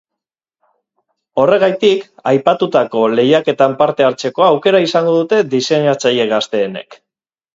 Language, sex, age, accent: Basque, male, 40-49, Mendebalekoa (Araba, Bizkaia, Gipuzkoako mendebaleko herri batzuk)